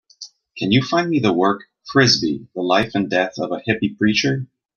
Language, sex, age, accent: English, male, 30-39, Canadian English